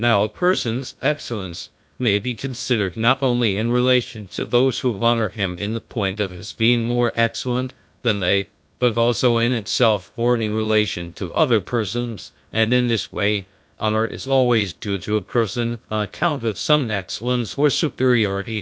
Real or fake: fake